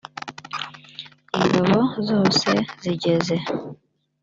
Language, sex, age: Kinyarwanda, female, 30-39